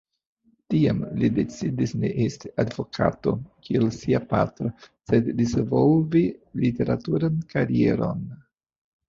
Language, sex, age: Esperanto, male, 50-59